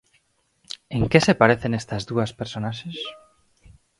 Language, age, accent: Galician, 19-29, Normativo (estándar)